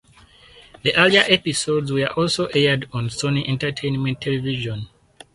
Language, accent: English, Southern African (South Africa, Zimbabwe, Namibia)